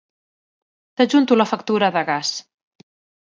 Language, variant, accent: Catalan, Central, central